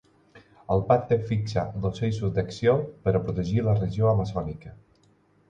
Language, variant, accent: Catalan, Balear, balear; aprenent (recent, des del castellà)